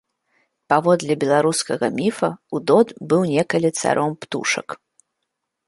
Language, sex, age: Belarusian, female, 30-39